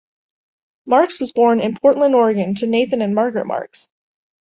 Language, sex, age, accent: English, female, 19-29, United States English